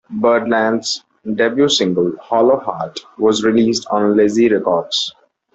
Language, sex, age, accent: English, male, 19-29, India and South Asia (India, Pakistan, Sri Lanka)